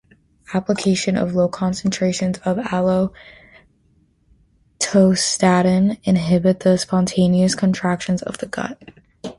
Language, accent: English, United States English